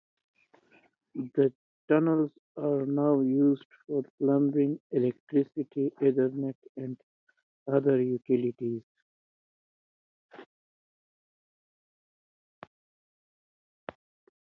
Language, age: English, 30-39